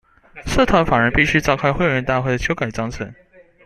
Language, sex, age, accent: Chinese, male, 19-29, 出生地：新北市